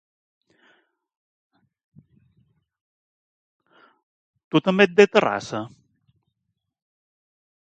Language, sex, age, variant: Catalan, male, 40-49, Balear